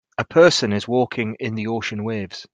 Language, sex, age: English, male, 40-49